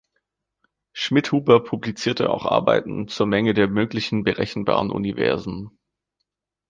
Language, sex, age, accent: German, male, 19-29, Deutschland Deutsch